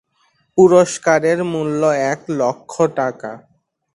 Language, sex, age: Bengali, male, 19-29